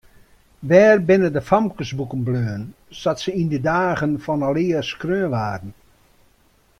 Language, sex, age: Western Frisian, male, 60-69